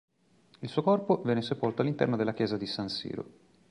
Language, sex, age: Italian, male, 40-49